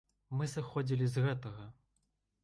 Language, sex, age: Belarusian, male, 19-29